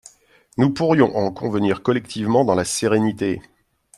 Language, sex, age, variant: French, male, 50-59, Français de métropole